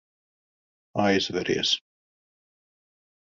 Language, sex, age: Latvian, male, 40-49